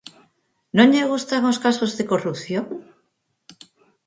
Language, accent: Galician, Atlántico (seseo e gheada); Normativo (estándar)